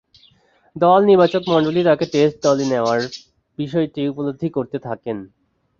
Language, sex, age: Bengali, male, under 19